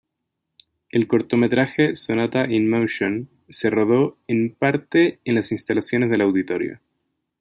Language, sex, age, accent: Spanish, male, 19-29, Chileno: Chile, Cuyo